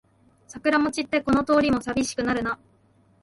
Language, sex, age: Japanese, female, 19-29